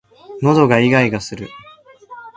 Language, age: Japanese, 19-29